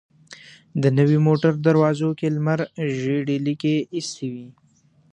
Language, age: Pashto, 19-29